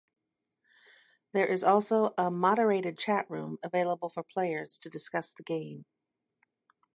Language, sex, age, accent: English, female, 60-69, United States English